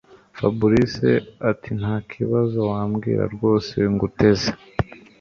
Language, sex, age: Kinyarwanda, male, under 19